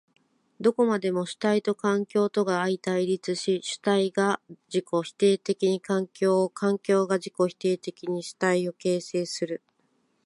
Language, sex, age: Japanese, female, 40-49